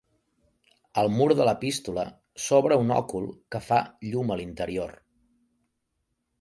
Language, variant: Catalan, Central